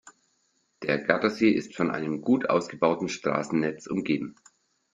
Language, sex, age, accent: German, male, 40-49, Deutschland Deutsch